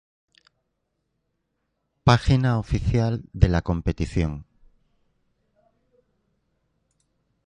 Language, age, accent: Spanish, 50-59, España: Norte peninsular (Asturias, Castilla y León, Cantabria, País Vasco, Navarra, Aragón, La Rioja, Guadalajara, Cuenca)